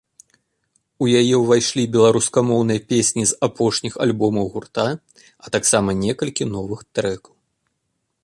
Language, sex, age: Belarusian, male, 30-39